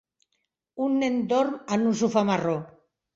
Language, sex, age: Catalan, female, 60-69